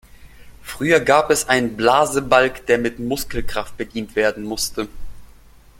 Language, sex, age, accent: German, male, 19-29, Russisch Deutsch